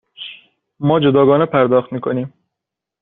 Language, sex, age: Persian, male, under 19